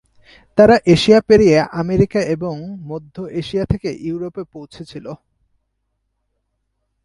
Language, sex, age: Bengali, male, 19-29